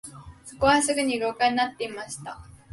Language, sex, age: Japanese, female, 19-29